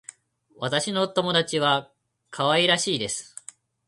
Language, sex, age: Japanese, male, 19-29